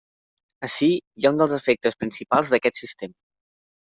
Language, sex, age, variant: Catalan, male, 19-29, Central